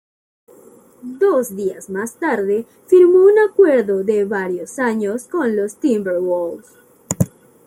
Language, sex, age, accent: Spanish, female, 19-29, México